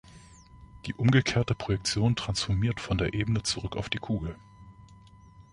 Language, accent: German, Deutschland Deutsch